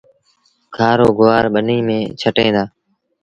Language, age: Sindhi Bhil, 19-29